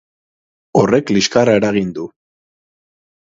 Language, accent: Basque, Erdialdekoa edo Nafarra (Gipuzkoa, Nafarroa)